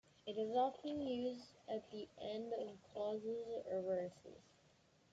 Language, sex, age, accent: English, male, under 19, United States English